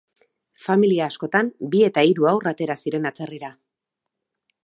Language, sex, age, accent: Basque, female, 40-49, Erdialdekoa edo Nafarra (Gipuzkoa, Nafarroa)